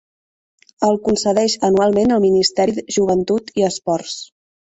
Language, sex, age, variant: Catalan, female, 19-29, Central